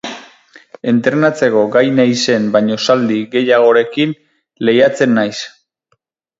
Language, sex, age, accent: Basque, male, 30-39, Erdialdekoa edo Nafarra (Gipuzkoa, Nafarroa)